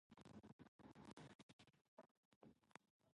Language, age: English, 19-29